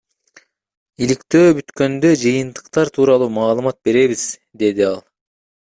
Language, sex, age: Kyrgyz, male, 30-39